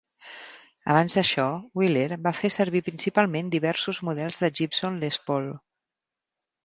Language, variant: Catalan, Central